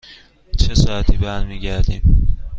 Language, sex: Persian, male